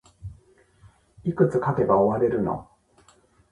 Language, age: Japanese, 40-49